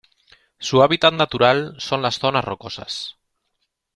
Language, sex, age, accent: Spanish, male, 30-39, España: Centro-Sur peninsular (Madrid, Toledo, Castilla-La Mancha)